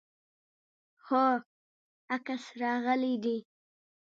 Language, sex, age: Pashto, male, 30-39